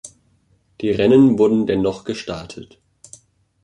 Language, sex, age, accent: German, male, under 19, Deutschland Deutsch